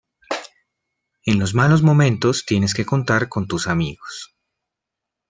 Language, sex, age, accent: Spanish, male, 30-39, Andino-Pacífico: Colombia, Perú, Ecuador, oeste de Bolivia y Venezuela andina